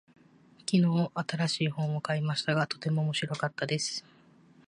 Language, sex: Japanese, female